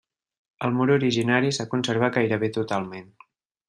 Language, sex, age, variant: Catalan, male, 19-29, Central